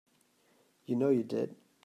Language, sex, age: English, male, 19-29